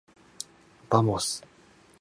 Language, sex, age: Japanese, male, 19-29